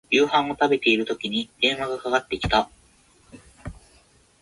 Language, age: Japanese, 19-29